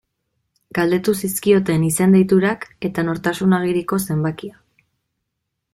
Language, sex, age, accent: Basque, female, 19-29, Erdialdekoa edo Nafarra (Gipuzkoa, Nafarroa)